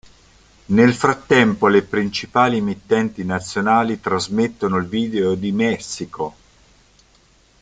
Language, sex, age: Italian, male, 50-59